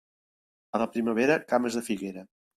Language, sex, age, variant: Catalan, male, 50-59, Central